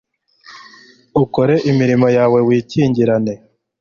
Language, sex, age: Kinyarwanda, male, 19-29